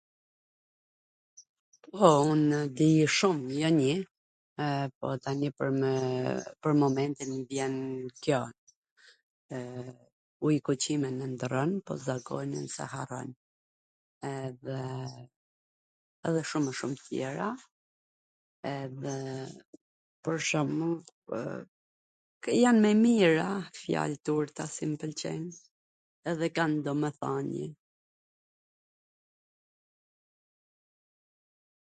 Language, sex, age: Gheg Albanian, female, 40-49